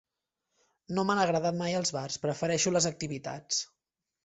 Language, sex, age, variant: Catalan, male, 19-29, Central